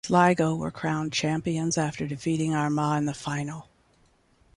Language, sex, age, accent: English, female, 70-79, United States English